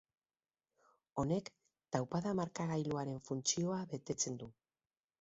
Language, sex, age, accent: Basque, female, 40-49, Mendebalekoa (Araba, Bizkaia, Gipuzkoako mendebaleko herri batzuk)